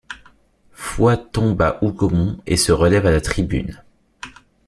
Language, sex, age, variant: French, male, 19-29, Français de métropole